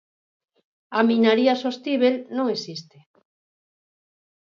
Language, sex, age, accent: Galician, female, 50-59, Normativo (estándar)